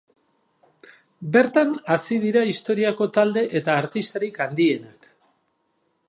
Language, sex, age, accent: Basque, male, 40-49, Mendebalekoa (Araba, Bizkaia, Gipuzkoako mendebaleko herri batzuk)